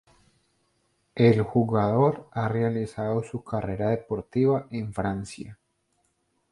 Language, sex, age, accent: Spanish, male, 19-29, Andino-Pacífico: Colombia, Perú, Ecuador, oeste de Bolivia y Venezuela andina